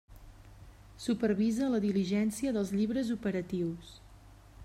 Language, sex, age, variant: Catalan, female, 40-49, Central